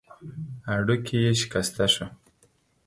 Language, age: Pashto, 30-39